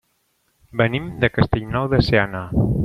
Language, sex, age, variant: Catalan, male, 40-49, Central